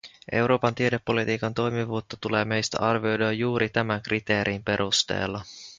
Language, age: Finnish, 19-29